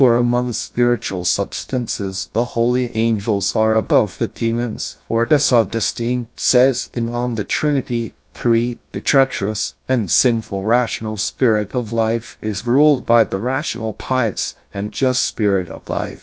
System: TTS, GlowTTS